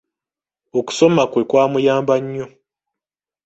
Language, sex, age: Ganda, male, 19-29